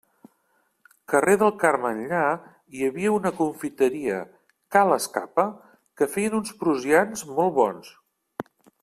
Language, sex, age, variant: Catalan, male, 50-59, Central